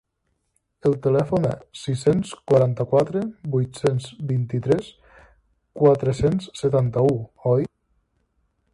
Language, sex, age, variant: Catalan, male, 19-29, Nord-Occidental